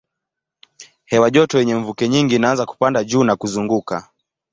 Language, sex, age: Swahili, male, 19-29